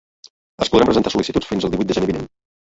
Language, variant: Catalan, Central